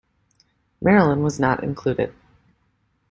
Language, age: English, 40-49